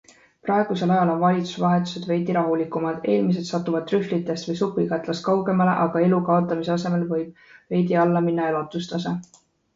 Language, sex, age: Estonian, female, 19-29